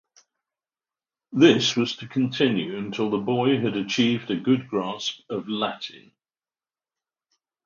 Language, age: English, 60-69